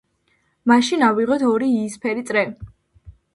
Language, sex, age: Georgian, female, under 19